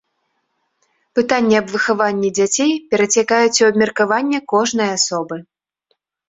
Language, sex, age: Belarusian, female, 19-29